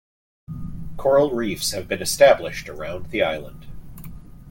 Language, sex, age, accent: English, male, 40-49, United States English